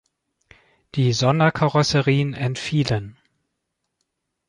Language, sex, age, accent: German, male, 40-49, Deutschland Deutsch